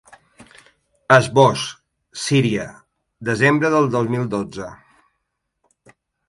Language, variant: Catalan, Balear